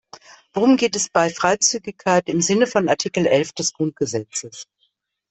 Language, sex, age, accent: German, female, 50-59, Deutschland Deutsch